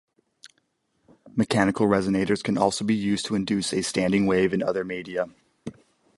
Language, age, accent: English, 19-29, United States English